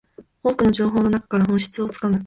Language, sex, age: Japanese, female, 19-29